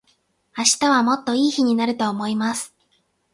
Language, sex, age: Japanese, female, 19-29